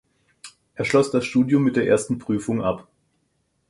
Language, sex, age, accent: German, male, 50-59, Deutschland Deutsch